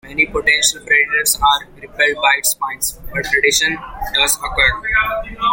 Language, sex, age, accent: English, male, 19-29, India and South Asia (India, Pakistan, Sri Lanka)